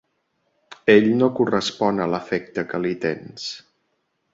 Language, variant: Catalan, Central